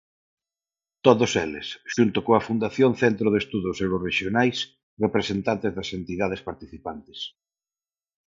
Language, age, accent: Galician, 30-39, Normativo (estándar); Neofalante